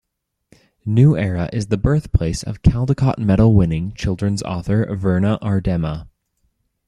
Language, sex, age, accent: English, male, 19-29, United States English